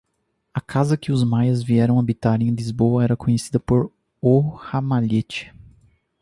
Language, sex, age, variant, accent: Portuguese, male, 19-29, Portuguese (Brasil), Paulista